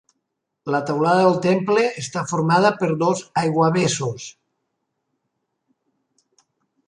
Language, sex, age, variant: Catalan, male, 50-59, Nord-Occidental